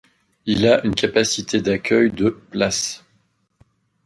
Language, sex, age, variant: French, male, 40-49, Français de métropole